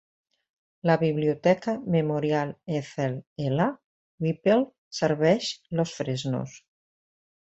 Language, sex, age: Catalan, female, 60-69